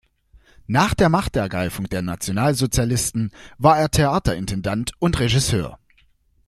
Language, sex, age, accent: German, male, under 19, Deutschland Deutsch